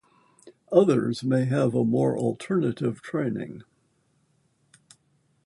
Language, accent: English, United States English